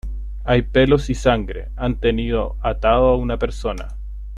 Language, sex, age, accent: Spanish, male, 30-39, Chileno: Chile, Cuyo